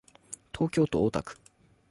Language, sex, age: Japanese, male, 19-29